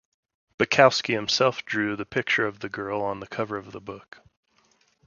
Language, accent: English, United States English